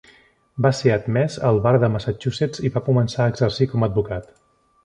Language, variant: Catalan, Central